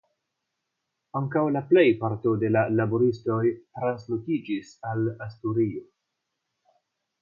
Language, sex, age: Esperanto, male, 30-39